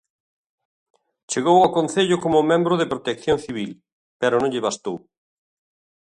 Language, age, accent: Galician, 60-69, Oriental (común en zona oriental)